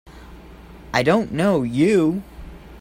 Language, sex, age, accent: English, male, under 19, United States English